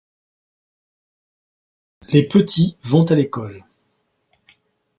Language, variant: French, Français de métropole